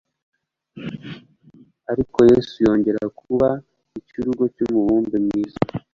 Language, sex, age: Kinyarwanda, male, 19-29